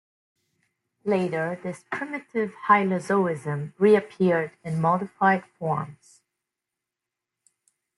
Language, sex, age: English, female, 40-49